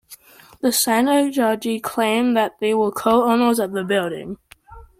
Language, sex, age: English, male, under 19